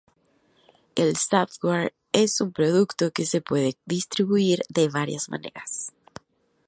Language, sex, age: Spanish, female, 30-39